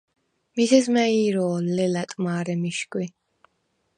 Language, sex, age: Svan, female, 19-29